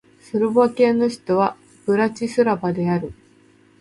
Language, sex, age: Japanese, female, 30-39